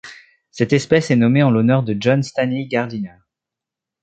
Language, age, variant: French, 19-29, Français de métropole